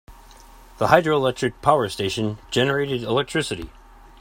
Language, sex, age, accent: English, male, 40-49, United States English